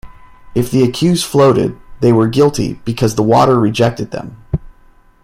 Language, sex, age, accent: English, male, 30-39, United States English